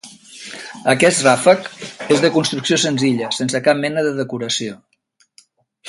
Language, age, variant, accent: Catalan, 60-69, Central, central